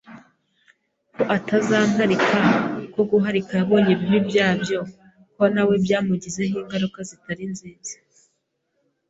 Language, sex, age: Kinyarwanda, female, 19-29